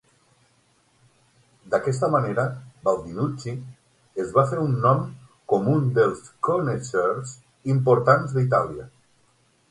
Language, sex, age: Catalan, male, 50-59